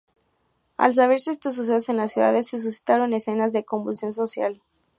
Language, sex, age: Spanish, female, 19-29